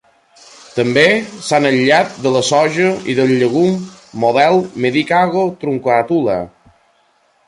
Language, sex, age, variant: Catalan, male, 19-29, Balear